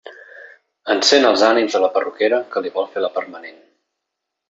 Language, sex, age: Catalan, male, 30-39